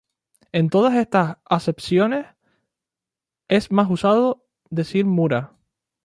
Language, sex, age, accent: Spanish, male, 19-29, España: Islas Canarias